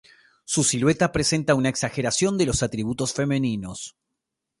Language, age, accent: Spanish, 30-39, Rioplatense: Argentina, Uruguay, este de Bolivia, Paraguay